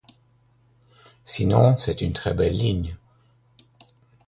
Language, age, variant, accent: French, 60-69, Français d'Europe, Français de Belgique